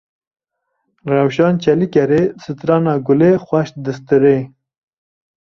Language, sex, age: Kurdish, male, 30-39